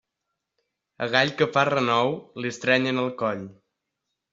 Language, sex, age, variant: Catalan, male, under 19, Balear